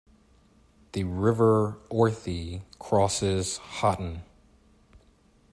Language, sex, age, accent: English, male, 19-29, United States English